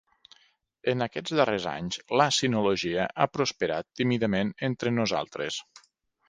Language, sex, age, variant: Catalan, male, 40-49, Nord-Occidental